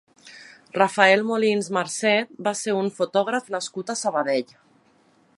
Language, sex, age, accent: Catalan, female, 30-39, valencià